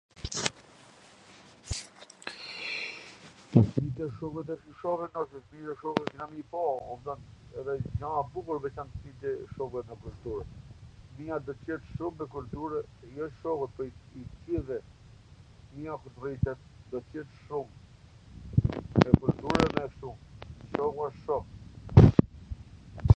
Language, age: Gheg Albanian, 40-49